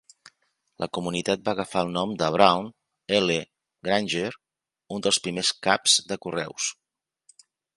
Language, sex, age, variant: Catalan, male, 50-59, Central